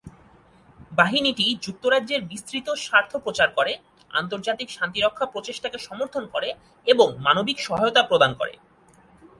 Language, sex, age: Bengali, male, 30-39